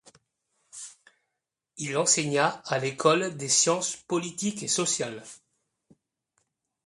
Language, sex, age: French, male, 30-39